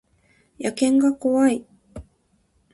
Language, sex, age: Japanese, female, 19-29